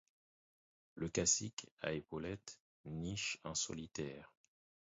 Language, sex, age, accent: French, male, 30-39, Français d’Haïti